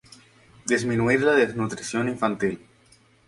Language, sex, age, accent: Spanish, male, 19-29, España: Islas Canarias